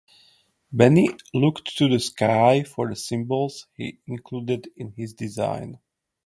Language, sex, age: English, male, 30-39